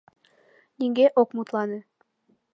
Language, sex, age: Mari, female, under 19